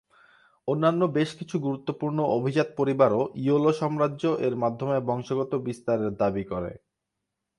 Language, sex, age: Bengali, male, 19-29